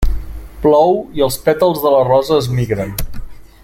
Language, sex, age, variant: Catalan, male, 40-49, Central